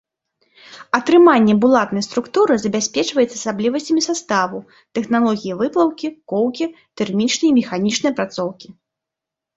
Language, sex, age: Belarusian, female, 30-39